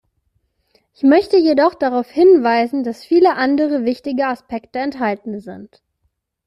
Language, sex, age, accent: German, female, 30-39, Deutschland Deutsch